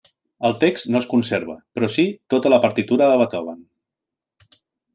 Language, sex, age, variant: Catalan, male, 30-39, Central